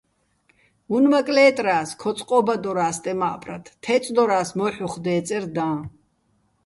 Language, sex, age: Bats, female, 30-39